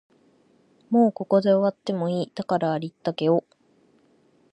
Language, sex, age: Japanese, female, 19-29